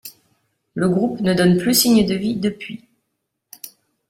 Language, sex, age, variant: French, female, 30-39, Français de métropole